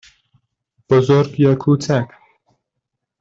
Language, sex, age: Persian, male, 19-29